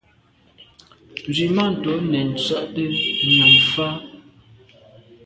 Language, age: Medumba, 30-39